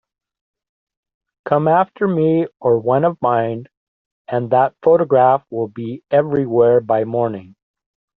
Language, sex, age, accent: English, male, 60-69, United States English